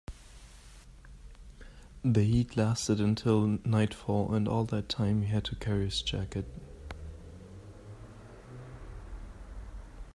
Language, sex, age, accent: English, male, 19-29, United States English